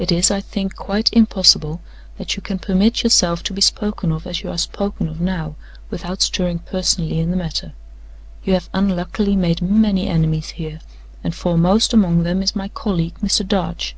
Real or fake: real